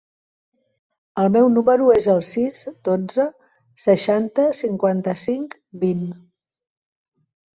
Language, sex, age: Catalan, female, 50-59